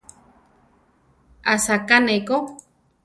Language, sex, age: Central Tarahumara, female, 30-39